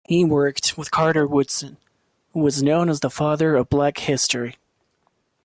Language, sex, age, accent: English, male, 19-29, United States English